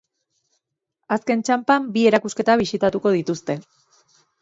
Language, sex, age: Basque, female, 30-39